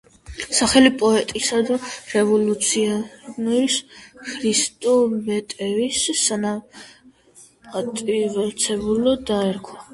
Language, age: Georgian, 19-29